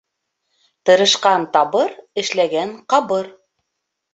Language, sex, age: Bashkir, female, 30-39